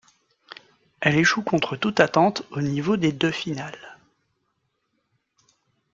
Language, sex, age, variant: French, male, 30-39, Français de métropole